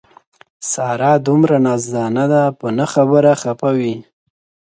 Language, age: Pashto, 19-29